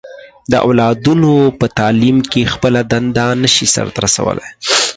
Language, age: Pashto, 19-29